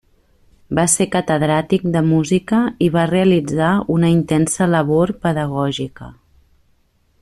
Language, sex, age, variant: Catalan, female, 40-49, Nord-Occidental